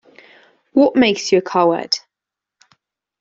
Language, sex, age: English, female, under 19